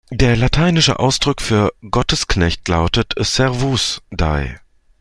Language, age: German, 30-39